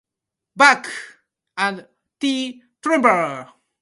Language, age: English, 19-29